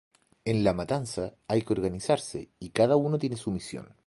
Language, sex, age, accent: Spanish, male, 30-39, Chileno: Chile, Cuyo